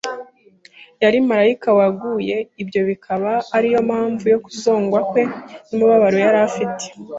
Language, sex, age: Kinyarwanda, female, 19-29